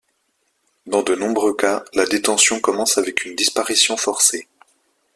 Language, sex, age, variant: French, male, 19-29, Français de métropole